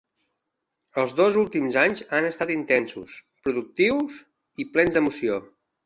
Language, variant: Catalan, Central